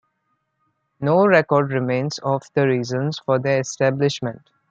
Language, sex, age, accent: English, male, 19-29, India and South Asia (India, Pakistan, Sri Lanka)